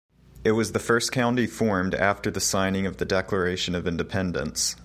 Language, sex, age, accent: English, male, 19-29, United States English